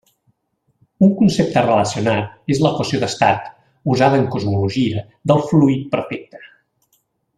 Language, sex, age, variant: Catalan, male, 50-59, Central